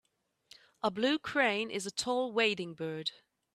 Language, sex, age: English, female, 40-49